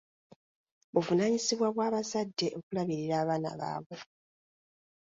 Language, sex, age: Ganda, female, 30-39